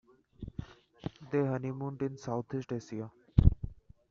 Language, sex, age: English, male, 19-29